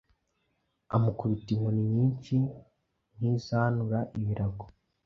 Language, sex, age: Kinyarwanda, male, under 19